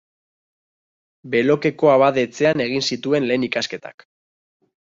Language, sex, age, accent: Basque, male, 19-29, Mendebalekoa (Araba, Bizkaia, Gipuzkoako mendebaleko herri batzuk)